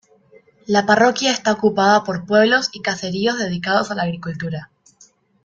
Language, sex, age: Spanish, female, under 19